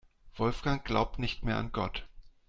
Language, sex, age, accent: German, male, 40-49, Deutschland Deutsch